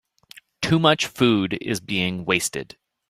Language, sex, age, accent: English, male, 30-39, United States English